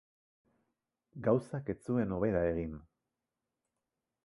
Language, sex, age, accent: Basque, male, 40-49, Erdialdekoa edo Nafarra (Gipuzkoa, Nafarroa)